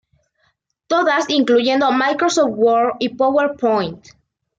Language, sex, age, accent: Spanish, female, under 19, México